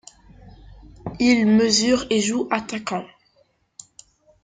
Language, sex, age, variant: French, female, 19-29, Français de métropole